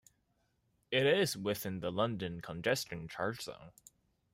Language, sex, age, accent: English, male, under 19, Hong Kong English